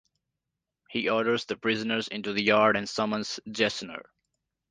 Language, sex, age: English, male, 19-29